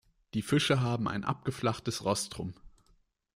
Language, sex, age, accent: German, male, 19-29, Deutschland Deutsch